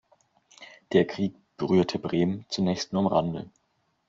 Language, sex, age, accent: German, male, 19-29, Deutschland Deutsch